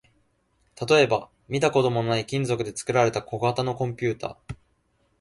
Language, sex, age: Japanese, male, 19-29